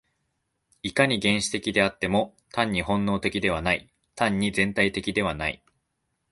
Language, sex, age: Japanese, male, 19-29